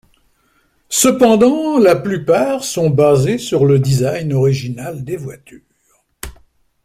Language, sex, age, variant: French, male, 70-79, Français de métropole